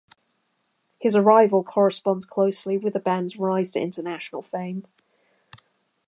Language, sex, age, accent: English, female, 19-29, England English